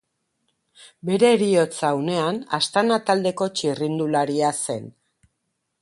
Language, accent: Basque, Mendebalekoa (Araba, Bizkaia, Gipuzkoako mendebaleko herri batzuk)